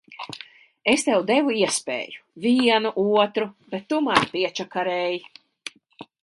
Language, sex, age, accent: Latvian, female, 50-59, Rigas